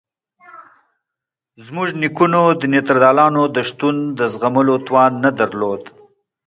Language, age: Pashto, 40-49